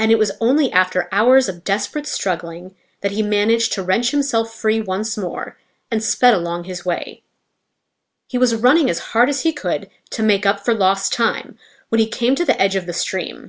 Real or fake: real